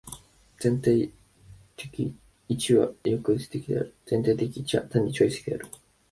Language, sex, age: Japanese, male, 19-29